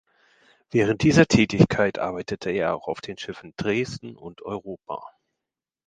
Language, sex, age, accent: German, male, 40-49, Deutschland Deutsch; Hochdeutsch